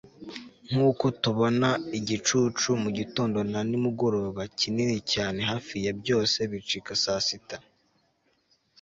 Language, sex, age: Kinyarwanda, male, 19-29